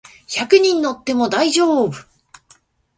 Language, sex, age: Japanese, female, 50-59